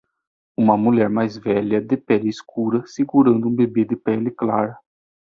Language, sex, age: Portuguese, male, 19-29